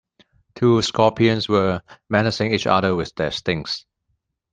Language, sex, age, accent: English, male, 40-49, Hong Kong English